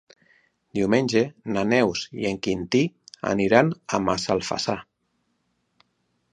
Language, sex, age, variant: Catalan, male, 40-49, Nord-Occidental